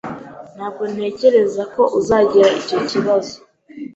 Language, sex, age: Kinyarwanda, female, 19-29